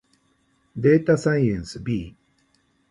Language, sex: Japanese, male